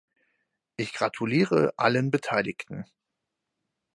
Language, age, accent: German, 19-29, Deutschland Deutsch